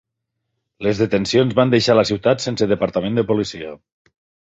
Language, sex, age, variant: Catalan, male, 40-49, Septentrional